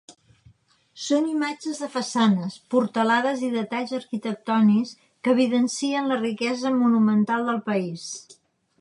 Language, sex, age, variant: Catalan, female, 60-69, Central